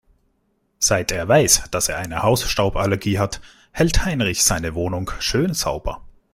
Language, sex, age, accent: German, male, 19-29, Österreichisches Deutsch